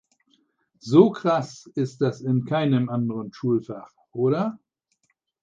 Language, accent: German, Deutschland Deutsch